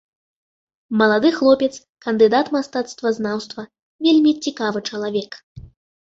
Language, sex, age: Belarusian, female, 19-29